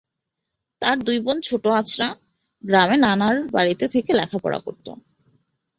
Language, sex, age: Bengali, female, 19-29